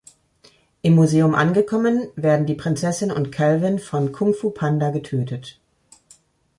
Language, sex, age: German, female, 40-49